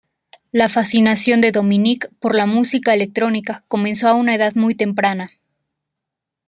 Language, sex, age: Spanish, female, 19-29